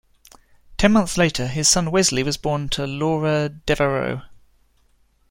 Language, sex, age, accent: English, male, 30-39, England English